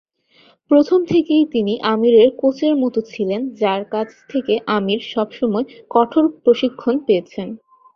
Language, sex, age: Bengali, female, 19-29